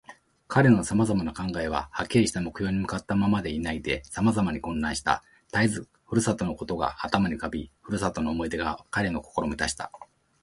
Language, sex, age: Japanese, male, 40-49